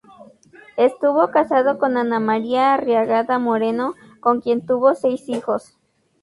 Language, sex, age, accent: Spanish, female, 19-29, México